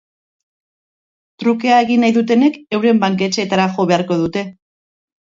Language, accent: Basque, Erdialdekoa edo Nafarra (Gipuzkoa, Nafarroa)